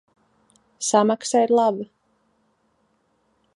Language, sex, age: Latvian, female, 19-29